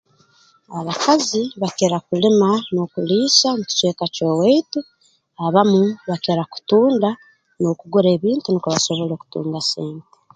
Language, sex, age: Tooro, female, 30-39